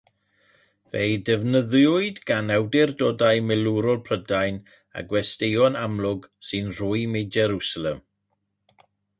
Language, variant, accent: Welsh, South-Western Welsh, Y Deyrnas Unedig Cymraeg